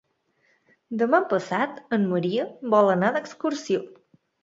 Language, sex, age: Catalan, female, 19-29